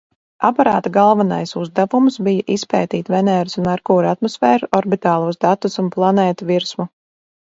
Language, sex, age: Latvian, female, 40-49